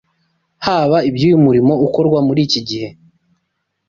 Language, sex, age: Kinyarwanda, male, 30-39